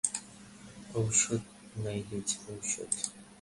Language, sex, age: Bengali, male, under 19